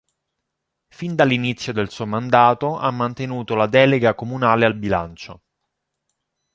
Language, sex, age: Italian, male, 30-39